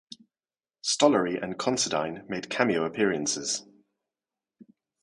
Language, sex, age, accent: English, male, 30-39, England English